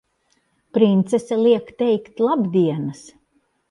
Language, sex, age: Latvian, female, 60-69